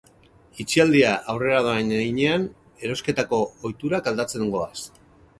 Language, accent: Basque, Mendebalekoa (Araba, Bizkaia, Gipuzkoako mendebaleko herri batzuk)